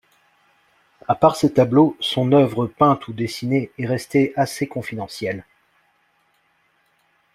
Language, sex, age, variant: French, male, 30-39, Français de métropole